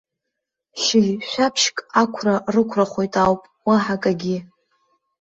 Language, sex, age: Abkhazian, female, under 19